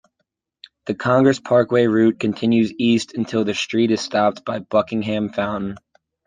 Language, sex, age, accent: English, male, 19-29, United States English